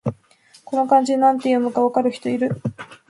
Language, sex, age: Japanese, female, 19-29